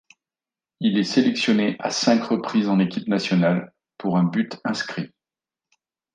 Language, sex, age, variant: French, male, 40-49, Français de métropole